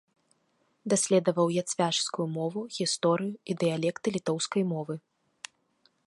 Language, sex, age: Belarusian, female, 19-29